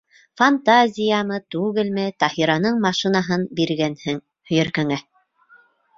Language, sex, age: Bashkir, female, 30-39